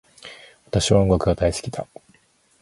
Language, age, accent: Japanese, 30-39, 標準語